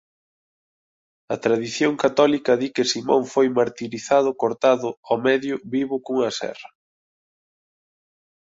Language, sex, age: Galician, male, 30-39